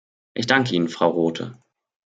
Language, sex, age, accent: German, male, 19-29, Deutschland Deutsch